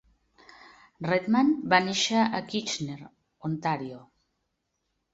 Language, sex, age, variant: Catalan, female, 60-69, Central